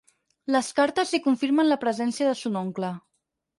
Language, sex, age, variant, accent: Catalan, female, 19-29, Central, central